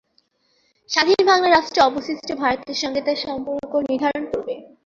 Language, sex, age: Bengali, female, under 19